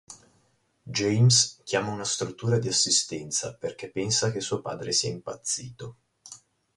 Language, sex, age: Italian, male, 30-39